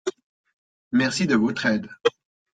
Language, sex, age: French, male, 40-49